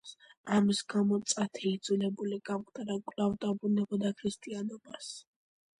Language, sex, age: Georgian, female, under 19